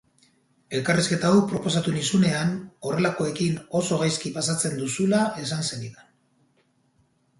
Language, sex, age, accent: Basque, male, 40-49, Mendebalekoa (Araba, Bizkaia, Gipuzkoako mendebaleko herri batzuk)